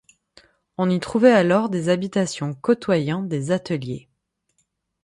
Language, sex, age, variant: French, female, 30-39, Français de métropole